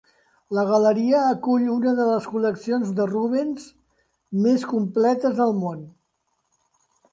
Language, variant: Catalan, Central